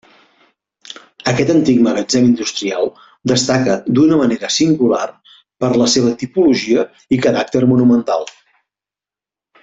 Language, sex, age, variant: Catalan, male, 50-59, Central